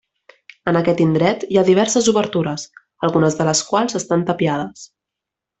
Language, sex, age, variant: Catalan, female, 19-29, Central